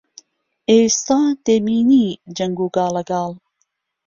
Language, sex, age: Central Kurdish, female, 30-39